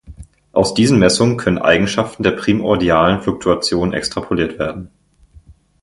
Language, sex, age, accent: German, male, 19-29, Deutschland Deutsch